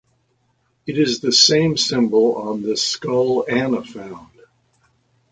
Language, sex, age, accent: English, male, 70-79, United States English